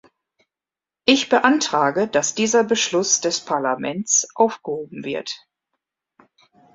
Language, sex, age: German, female, 50-59